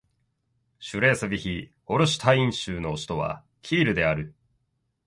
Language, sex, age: Japanese, male, 19-29